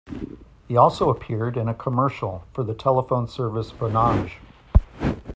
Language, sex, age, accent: English, male, 50-59, United States English